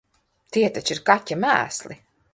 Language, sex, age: Latvian, female, 50-59